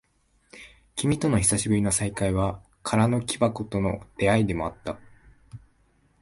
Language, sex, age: Japanese, male, 19-29